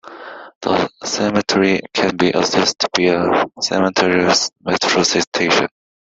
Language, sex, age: English, male, 19-29